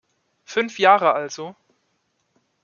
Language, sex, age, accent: German, male, 19-29, Deutschland Deutsch